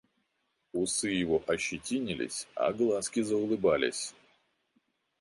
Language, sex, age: Russian, male, 30-39